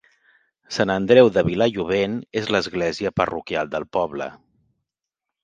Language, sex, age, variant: Catalan, male, 40-49, Central